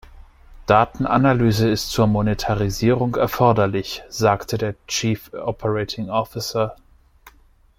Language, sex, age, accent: German, male, 19-29, Deutschland Deutsch